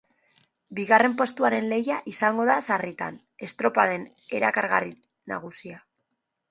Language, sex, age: Basque, female, 19-29